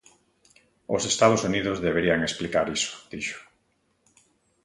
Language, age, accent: Galician, 50-59, Atlántico (seseo e gheada)